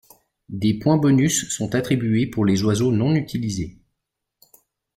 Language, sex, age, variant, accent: French, male, 30-39, Français d'Europe, Français de Suisse